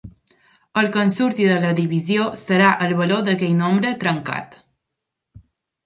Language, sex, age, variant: Catalan, female, under 19, Balear